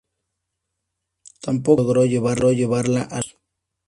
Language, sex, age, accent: Spanish, male, 19-29, México